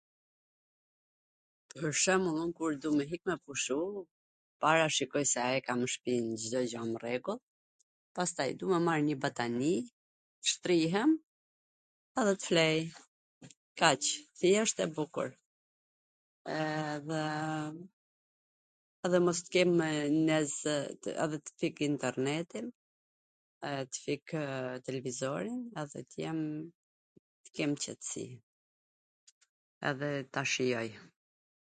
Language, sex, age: Gheg Albanian, female, 40-49